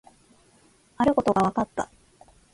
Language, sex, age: Japanese, female, 19-29